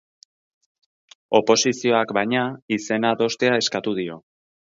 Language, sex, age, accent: Basque, male, 30-39, Erdialdekoa edo Nafarra (Gipuzkoa, Nafarroa)